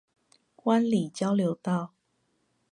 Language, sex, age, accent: Chinese, female, 40-49, 出生地：臺北市